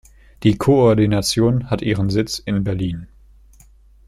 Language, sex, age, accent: German, male, under 19, Deutschland Deutsch